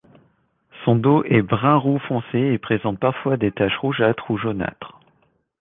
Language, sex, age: French, male, 30-39